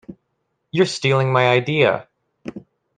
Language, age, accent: English, 19-29, United States English